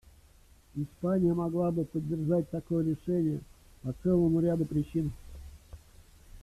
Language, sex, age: Russian, male, 40-49